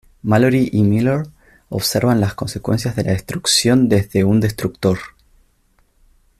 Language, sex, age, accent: Spanish, male, 19-29, Rioplatense: Argentina, Uruguay, este de Bolivia, Paraguay